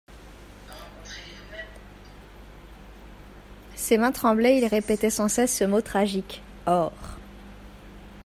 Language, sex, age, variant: French, female, 19-29, Français de métropole